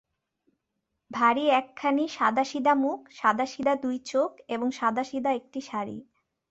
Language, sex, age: Bengali, female, 19-29